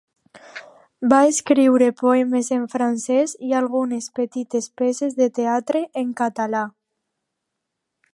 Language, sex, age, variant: Catalan, female, under 19, Alacantí